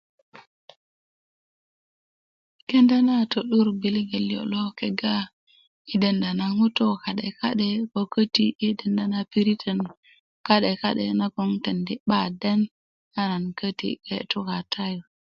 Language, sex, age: Kuku, female, 40-49